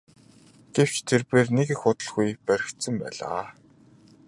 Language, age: Mongolian, 19-29